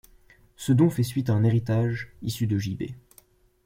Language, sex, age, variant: French, male, 19-29, Français de métropole